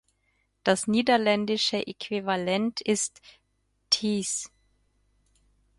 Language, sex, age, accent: German, female, 30-39, Österreichisches Deutsch